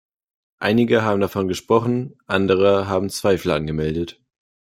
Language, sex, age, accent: German, male, 19-29, Deutschland Deutsch